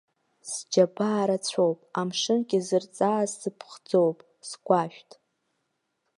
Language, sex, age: Abkhazian, female, 19-29